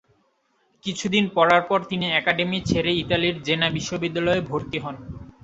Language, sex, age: Bengali, male, 19-29